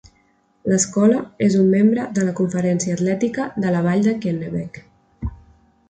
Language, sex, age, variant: Catalan, female, 19-29, Central